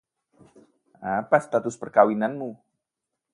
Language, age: Indonesian, 30-39